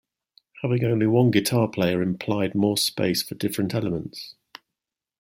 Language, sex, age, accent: English, male, 50-59, England English